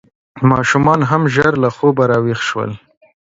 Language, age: Pashto, 30-39